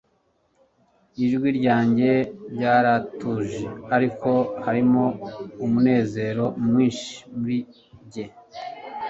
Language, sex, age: Kinyarwanda, male, 40-49